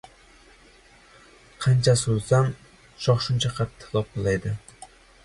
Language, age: Uzbek, 19-29